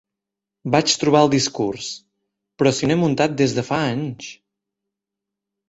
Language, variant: Catalan, Septentrional